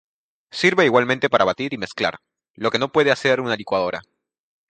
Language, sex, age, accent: Spanish, male, under 19, Andino-Pacífico: Colombia, Perú, Ecuador, oeste de Bolivia y Venezuela andina